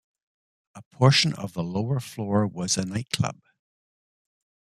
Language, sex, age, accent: English, male, 60-69, Canadian English